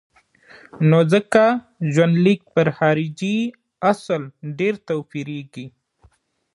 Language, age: Pashto, 19-29